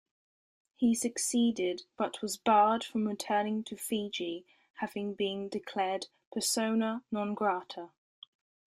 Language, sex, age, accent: English, female, 19-29, England English